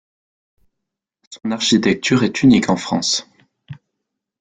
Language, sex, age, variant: French, male, 30-39, Français de métropole